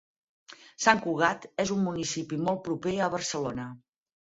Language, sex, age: Catalan, female, 50-59